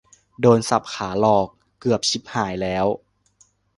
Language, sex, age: Thai, male, 19-29